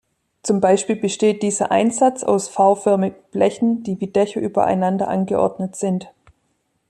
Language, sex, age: German, female, 40-49